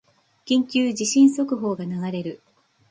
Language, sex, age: Japanese, female, 40-49